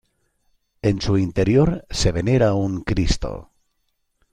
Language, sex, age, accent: Spanish, male, 50-59, España: Centro-Sur peninsular (Madrid, Toledo, Castilla-La Mancha)